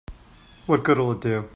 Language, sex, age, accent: English, male, 19-29, United States English